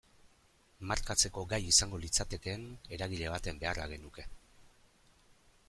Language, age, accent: Basque, 50-59, Erdialdekoa edo Nafarra (Gipuzkoa, Nafarroa)